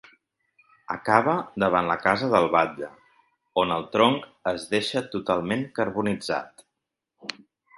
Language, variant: Catalan, Central